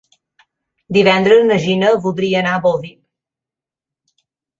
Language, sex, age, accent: Catalan, female, 40-49, mallorquí